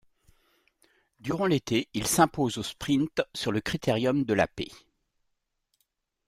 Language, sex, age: French, male, 60-69